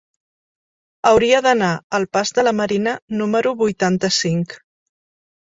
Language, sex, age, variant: Catalan, female, 50-59, Central